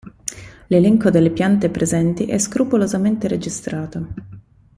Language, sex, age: Italian, female, 30-39